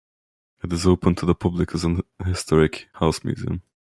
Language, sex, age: English, male, under 19